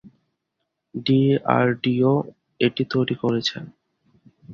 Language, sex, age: Bengali, male, 19-29